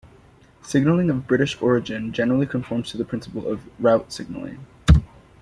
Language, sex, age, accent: English, male, 19-29, United States English